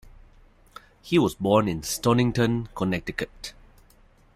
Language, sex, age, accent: English, male, 30-39, Singaporean English